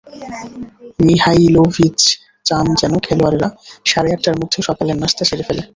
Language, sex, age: Bengali, male, 19-29